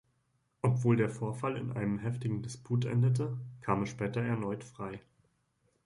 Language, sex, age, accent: German, male, 19-29, Deutschland Deutsch